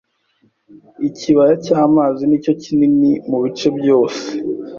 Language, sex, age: Kinyarwanda, male, 19-29